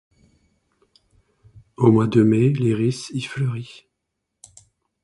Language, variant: French, Français de métropole